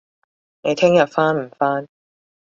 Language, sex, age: Cantonese, female, 19-29